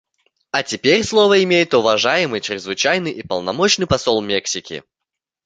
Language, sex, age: Russian, male, 19-29